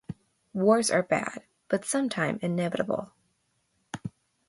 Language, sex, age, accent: English, female, under 19, United States English